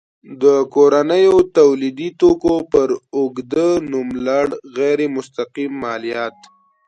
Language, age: Pashto, under 19